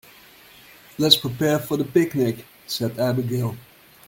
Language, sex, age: English, male, 30-39